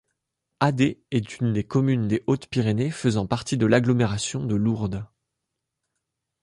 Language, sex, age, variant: French, male, 30-39, Français de métropole